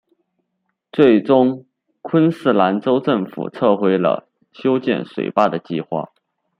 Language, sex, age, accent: Chinese, male, 19-29, 出生地：四川省